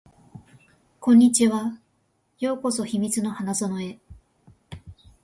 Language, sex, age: Japanese, female, 19-29